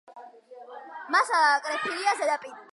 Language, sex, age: Georgian, female, under 19